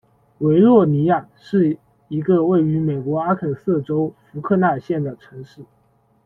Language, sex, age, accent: Chinese, male, 19-29, 出生地：浙江省